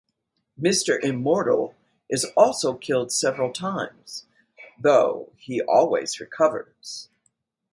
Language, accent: English, United States English